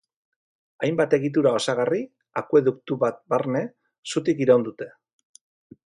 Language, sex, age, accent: Basque, male, 40-49, Mendebalekoa (Araba, Bizkaia, Gipuzkoako mendebaleko herri batzuk)